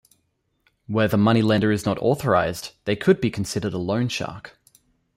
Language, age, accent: English, 19-29, Australian English